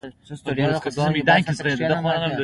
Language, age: Pashto, under 19